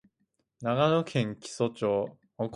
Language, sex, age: Japanese, male, under 19